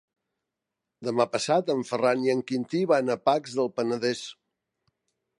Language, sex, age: Catalan, male, 60-69